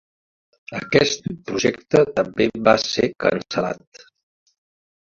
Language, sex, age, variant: Catalan, male, 50-59, Nord-Occidental